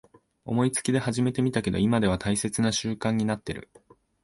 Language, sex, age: Japanese, male, 19-29